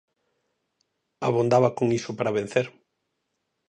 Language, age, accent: Galician, 40-49, Normativo (estándar)